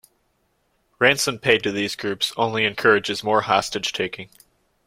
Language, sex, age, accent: English, male, 19-29, United States English